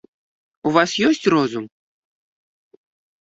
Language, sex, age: Belarusian, male, 30-39